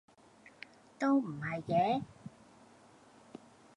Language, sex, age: Cantonese, female, 30-39